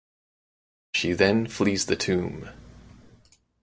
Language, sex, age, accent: English, male, 19-29, United States English